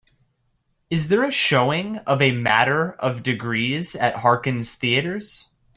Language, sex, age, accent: English, male, 19-29, United States English